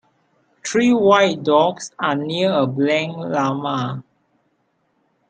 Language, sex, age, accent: English, male, 19-29, Malaysian English